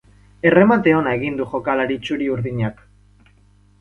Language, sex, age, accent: Basque, male, 19-29, Erdialdekoa edo Nafarra (Gipuzkoa, Nafarroa)